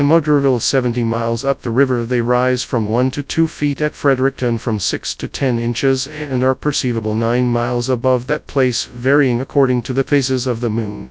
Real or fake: fake